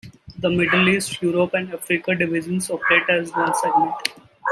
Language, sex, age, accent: English, male, 19-29, India and South Asia (India, Pakistan, Sri Lanka)